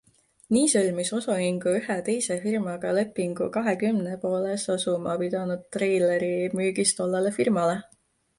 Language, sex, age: Estonian, female, 19-29